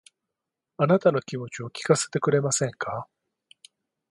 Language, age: Japanese, 50-59